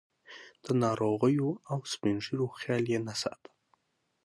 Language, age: Pashto, 19-29